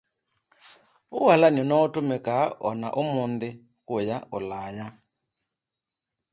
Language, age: English, 50-59